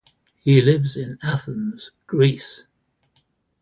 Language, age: English, 80-89